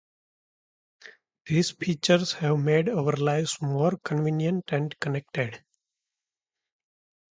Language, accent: English, India and South Asia (India, Pakistan, Sri Lanka)